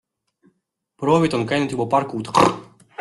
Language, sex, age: Estonian, male, 19-29